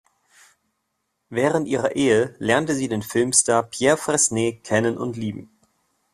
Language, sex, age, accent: German, male, 30-39, Deutschland Deutsch